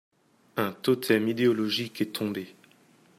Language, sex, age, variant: French, male, 19-29, Français de métropole